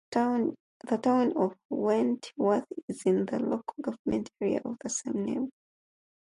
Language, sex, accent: English, female, England English